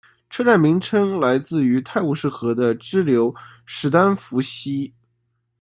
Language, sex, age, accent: Chinese, male, 19-29, 出生地：江苏省